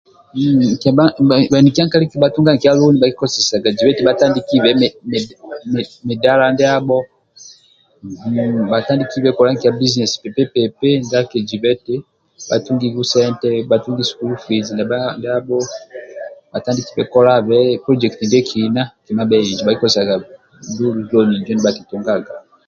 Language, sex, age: Amba (Uganda), male, 30-39